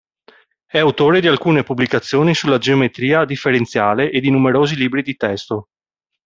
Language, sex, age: Italian, male, 40-49